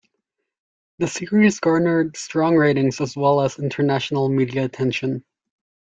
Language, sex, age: English, male, 19-29